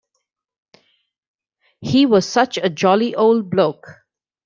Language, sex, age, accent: English, female, 40-49, India and South Asia (India, Pakistan, Sri Lanka)